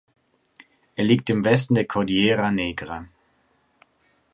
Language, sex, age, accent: German, male, 19-29, Deutschland Deutsch; Süddeutsch